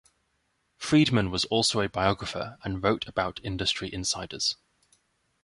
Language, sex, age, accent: English, male, 19-29, England English